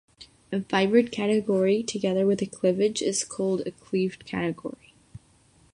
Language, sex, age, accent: English, female, 19-29, United States English; England English